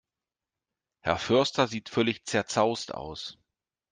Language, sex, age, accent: German, male, 40-49, Deutschland Deutsch